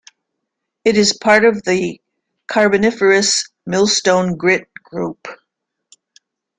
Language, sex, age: English, female, 70-79